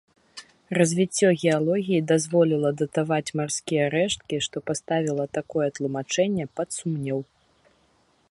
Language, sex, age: Belarusian, female, 30-39